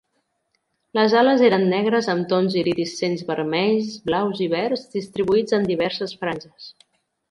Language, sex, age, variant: Catalan, female, 40-49, Central